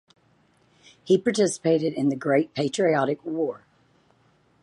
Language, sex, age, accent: English, female, 40-49, United States English